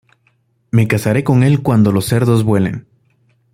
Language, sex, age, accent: Spanish, male, 19-29, América central